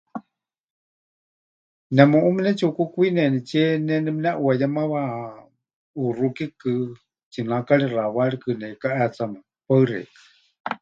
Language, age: Huichol, 50-59